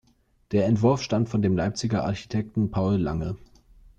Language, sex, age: German, male, 19-29